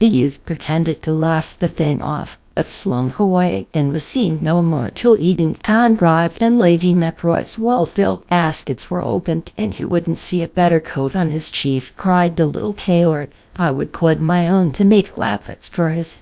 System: TTS, GlowTTS